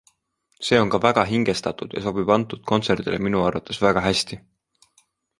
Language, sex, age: Estonian, male, 19-29